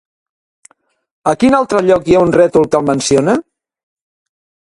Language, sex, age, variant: Catalan, male, 60-69, Central